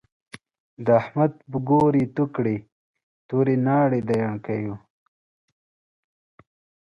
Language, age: Pashto, 19-29